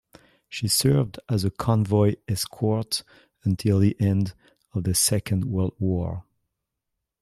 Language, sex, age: English, male, 40-49